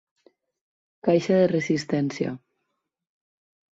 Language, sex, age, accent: Catalan, female, 19-29, valencià; apitxat